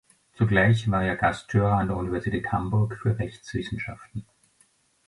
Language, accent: German, Österreichisches Deutsch